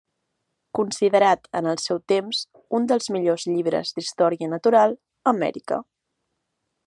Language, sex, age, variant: Catalan, female, 19-29, Central